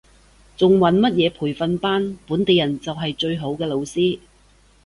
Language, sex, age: Cantonese, female, 40-49